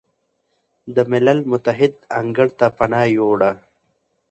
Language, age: Pashto, 19-29